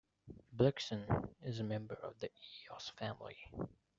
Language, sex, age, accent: English, male, 19-29, India and South Asia (India, Pakistan, Sri Lanka)